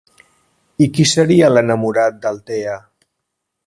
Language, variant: Catalan, Central